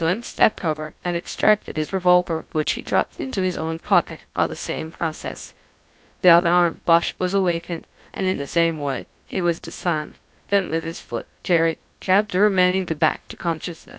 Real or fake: fake